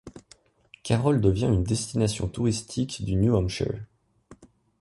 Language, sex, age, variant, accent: French, male, 19-29, Français d'Europe, Français de Suisse